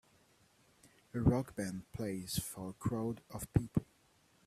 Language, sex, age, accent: English, male, 30-39, Canadian English